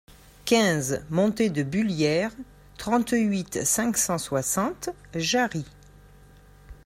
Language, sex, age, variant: French, female, 60-69, Français de métropole